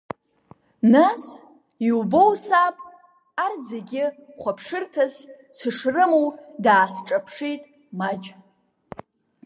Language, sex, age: Abkhazian, female, under 19